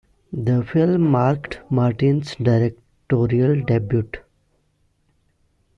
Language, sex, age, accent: English, male, 30-39, India and South Asia (India, Pakistan, Sri Lanka)